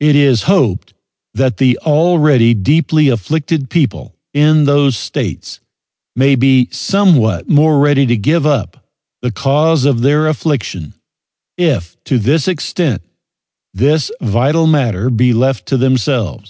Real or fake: real